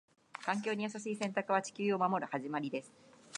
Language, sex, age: Japanese, female, 19-29